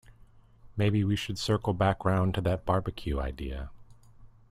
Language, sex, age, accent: English, male, 30-39, United States English